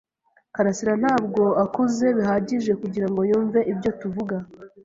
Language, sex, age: Kinyarwanda, female, 19-29